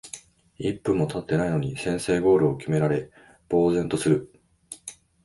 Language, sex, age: Japanese, male, 50-59